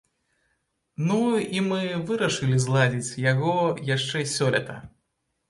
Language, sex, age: Belarusian, male, 19-29